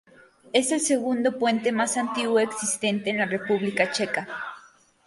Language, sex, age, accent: Spanish, female, 19-29, México